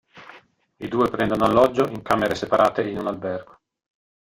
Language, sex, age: Italian, male, 50-59